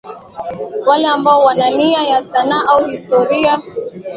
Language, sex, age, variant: Swahili, female, 19-29, Kiswahili Sanifu (EA)